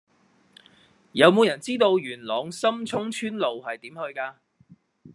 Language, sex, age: Cantonese, male, 30-39